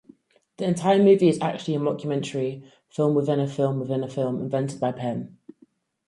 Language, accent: English, England English